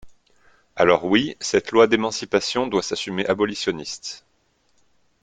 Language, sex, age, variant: French, male, 30-39, Français de métropole